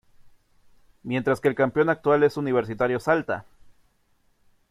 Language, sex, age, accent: Spanish, male, 30-39, México